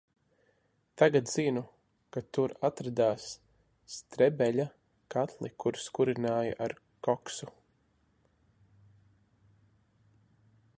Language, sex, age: Latvian, male, 30-39